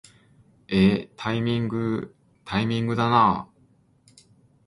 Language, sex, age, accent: Japanese, male, 40-49, 関西弁